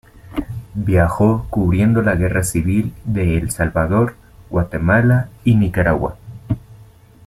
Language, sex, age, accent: Spanish, male, 19-29, México